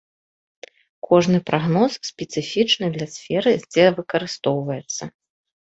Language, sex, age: Belarusian, female, 30-39